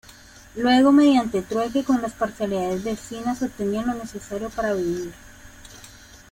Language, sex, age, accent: Spanish, female, 19-29, Caribe: Cuba, Venezuela, Puerto Rico, República Dominicana, Panamá, Colombia caribeña, México caribeño, Costa del golfo de México